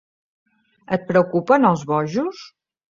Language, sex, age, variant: Catalan, female, 50-59, Central